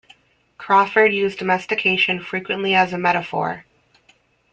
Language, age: English, 30-39